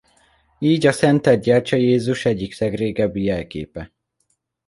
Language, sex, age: Hungarian, male, under 19